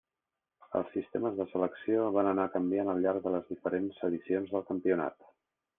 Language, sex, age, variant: Catalan, male, 40-49, Central